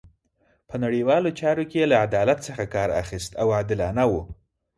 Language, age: Pashto, 19-29